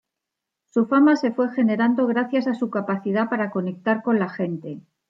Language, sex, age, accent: Spanish, female, 50-59, España: Centro-Sur peninsular (Madrid, Toledo, Castilla-La Mancha)